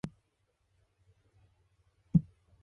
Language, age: English, under 19